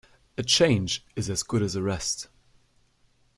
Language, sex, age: English, male, 19-29